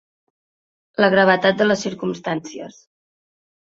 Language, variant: Catalan, Central